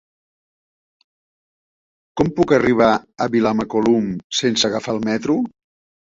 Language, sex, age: Catalan, male, 70-79